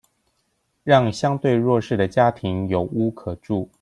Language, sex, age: Chinese, male, 40-49